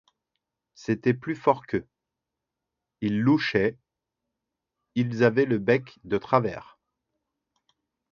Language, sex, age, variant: French, male, 30-39, Français de métropole